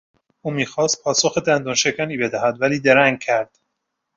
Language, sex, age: Persian, male, 30-39